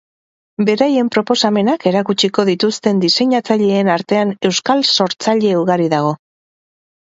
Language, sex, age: Basque, female, 30-39